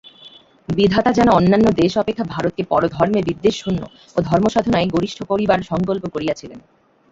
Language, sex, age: Bengali, female, 19-29